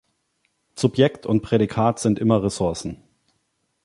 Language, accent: German, Deutschland Deutsch